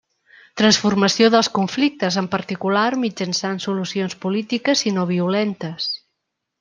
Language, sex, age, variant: Catalan, female, 50-59, Central